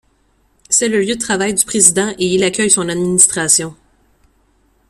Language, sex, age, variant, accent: French, female, 19-29, Français d'Amérique du Nord, Français du Canada